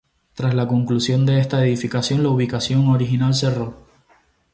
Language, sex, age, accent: Spanish, male, 19-29, España: Islas Canarias